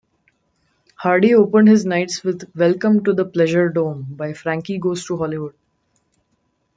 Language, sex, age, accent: English, female, 19-29, India and South Asia (India, Pakistan, Sri Lanka)